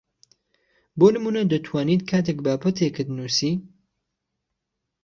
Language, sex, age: Central Kurdish, male, 19-29